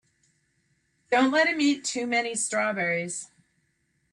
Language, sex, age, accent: English, female, 60-69, United States English